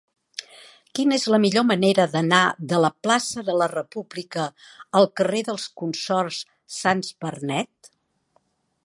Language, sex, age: Catalan, female, 60-69